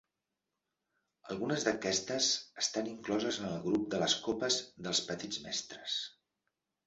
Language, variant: Catalan, Central